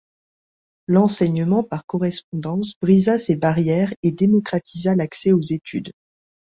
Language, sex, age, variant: French, female, 40-49, Français de métropole